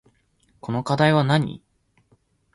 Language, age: Japanese, 19-29